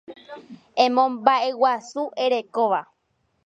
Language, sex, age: Guarani, female, 19-29